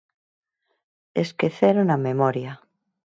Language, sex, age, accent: Galician, female, 40-49, Normativo (estándar)